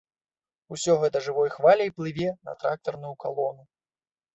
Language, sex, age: Belarusian, male, 30-39